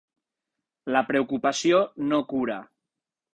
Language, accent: Catalan, valencià